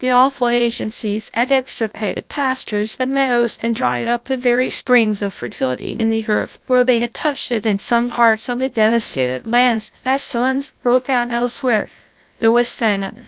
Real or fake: fake